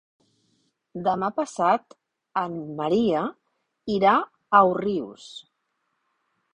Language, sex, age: Catalan, female, 30-39